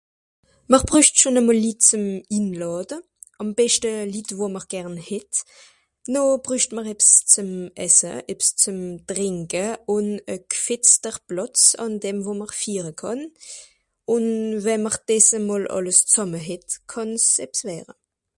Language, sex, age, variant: Swiss German, female, 19-29, Nordniederàlemmànisch (Rishoffe, Zàwere, Bùsswìller, Hawenau, Brüemt, Stroossbùri, Molse, Dàmbàch, Schlettstàtt, Pfàlzbùri usw.)